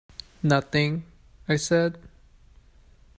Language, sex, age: English, male, 19-29